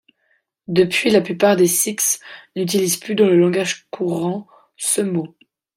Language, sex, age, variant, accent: French, female, 19-29, Français d'Europe, Français de Suisse